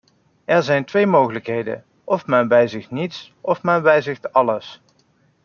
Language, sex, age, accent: Dutch, male, 30-39, Nederlands Nederlands